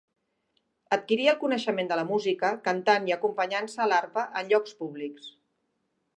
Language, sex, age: Catalan, female, 50-59